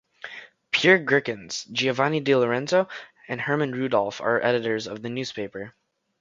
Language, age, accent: English, under 19, United States English